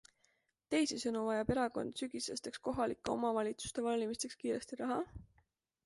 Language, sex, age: Estonian, female, 19-29